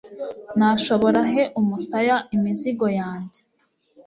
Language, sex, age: Kinyarwanda, female, 19-29